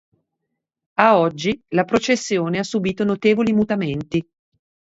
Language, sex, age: Italian, female, 40-49